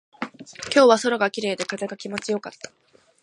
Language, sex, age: Japanese, female, 19-29